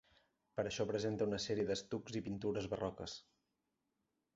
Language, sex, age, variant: Catalan, male, 30-39, Central